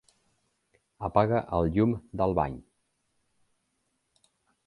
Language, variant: Catalan, Central